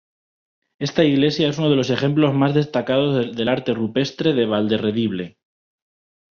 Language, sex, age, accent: Spanish, male, 19-29, España: Centro-Sur peninsular (Madrid, Toledo, Castilla-La Mancha)